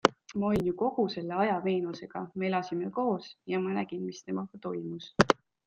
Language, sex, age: Estonian, female, 19-29